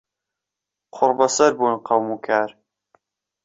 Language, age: Central Kurdish, 19-29